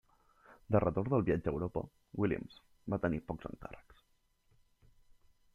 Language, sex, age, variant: Catalan, male, 19-29, Central